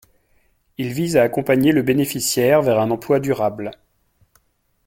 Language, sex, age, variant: French, male, 40-49, Français de métropole